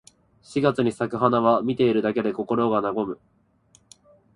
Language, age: Japanese, 19-29